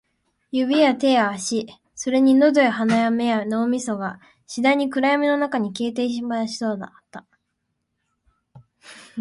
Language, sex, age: Japanese, female, 19-29